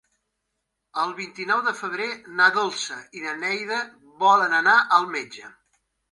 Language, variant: Catalan, Central